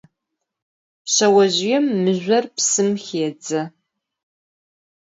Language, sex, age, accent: Adyghe, female, 40-49, Кıэмгуй (Çemguy)